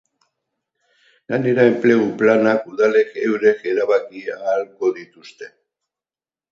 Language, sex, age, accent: Basque, male, 70-79, Mendebalekoa (Araba, Bizkaia, Gipuzkoako mendebaleko herri batzuk)